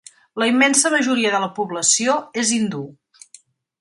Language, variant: Catalan, Central